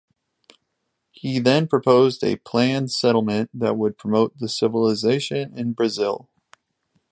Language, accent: English, United States English